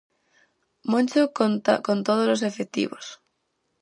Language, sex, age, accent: Galician, female, under 19, Central (gheada)